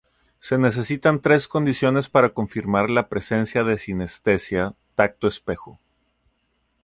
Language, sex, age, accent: Spanish, male, 40-49, México